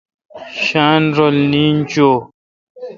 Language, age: Kalkoti, 19-29